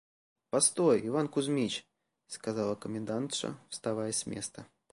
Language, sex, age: Russian, male, 30-39